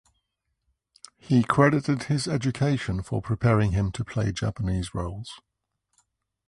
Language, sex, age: English, male, 50-59